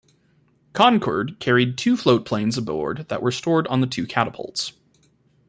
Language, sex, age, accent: English, male, 19-29, United States English